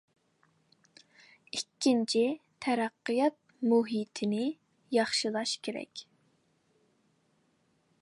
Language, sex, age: Uyghur, female, under 19